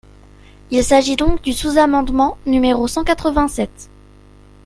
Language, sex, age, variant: French, female, under 19, Français de métropole